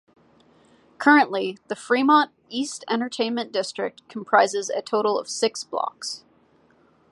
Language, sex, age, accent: English, female, 19-29, United States English